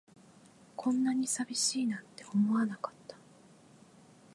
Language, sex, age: Japanese, female, 30-39